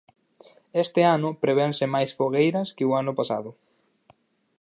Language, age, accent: Galician, 19-29, Oriental (común en zona oriental)